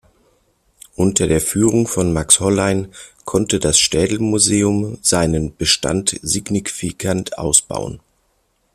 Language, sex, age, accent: German, male, 40-49, Deutschland Deutsch